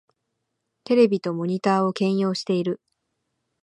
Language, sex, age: Japanese, female, 19-29